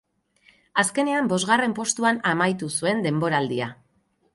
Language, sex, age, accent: Basque, female, 50-59, Mendebalekoa (Araba, Bizkaia, Gipuzkoako mendebaleko herri batzuk)